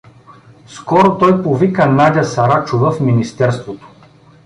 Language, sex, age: Bulgarian, male, 40-49